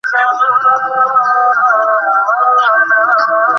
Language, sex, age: Bengali, male, 40-49